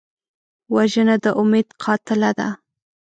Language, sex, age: Pashto, female, 30-39